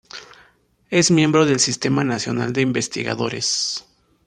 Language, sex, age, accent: Spanish, male, 19-29, México